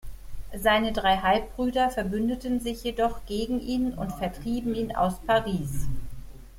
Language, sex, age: German, female, 50-59